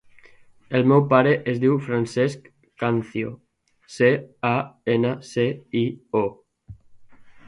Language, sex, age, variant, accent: Catalan, male, 19-29, Valencià central, valencià